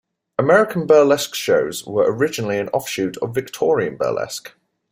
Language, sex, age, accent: English, male, 19-29, England English